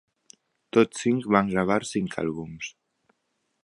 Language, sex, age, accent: Catalan, male, 19-29, valencià